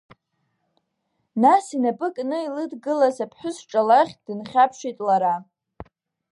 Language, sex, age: Abkhazian, female, under 19